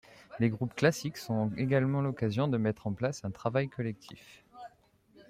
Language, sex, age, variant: French, male, 30-39, Français de métropole